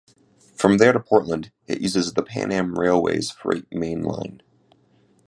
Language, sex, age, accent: English, male, 19-29, United States English